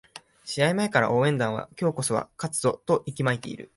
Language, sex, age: Japanese, male, 19-29